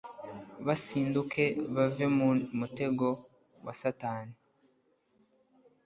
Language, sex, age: Kinyarwanda, male, under 19